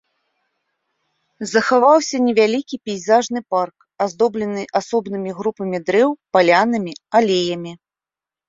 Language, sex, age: Belarusian, female, 40-49